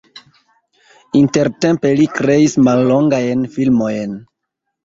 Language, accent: Esperanto, Internacia